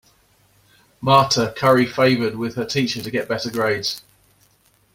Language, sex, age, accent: English, male, 40-49, England English